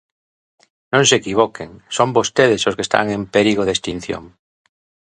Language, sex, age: Galician, male, 40-49